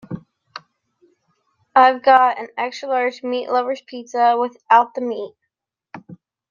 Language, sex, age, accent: English, female, 19-29, United States English